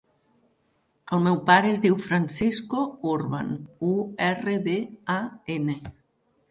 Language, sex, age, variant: Catalan, female, 50-59, Central